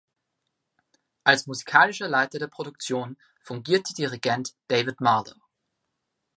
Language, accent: German, Österreichisches Deutsch